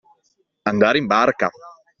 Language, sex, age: Italian, male, 19-29